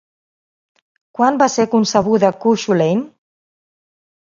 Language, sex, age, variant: Catalan, female, 40-49, Central